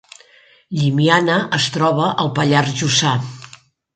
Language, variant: Catalan, Nord-Occidental